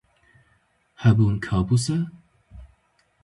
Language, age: Kurdish, 19-29